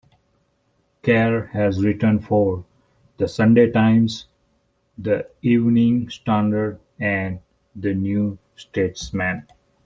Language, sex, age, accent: English, male, 30-39, India and South Asia (India, Pakistan, Sri Lanka)